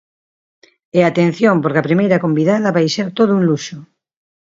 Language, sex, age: Galician, female, 60-69